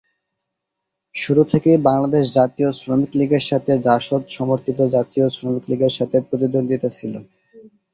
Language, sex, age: Bengali, male, 19-29